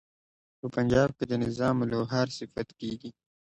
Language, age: Pashto, 19-29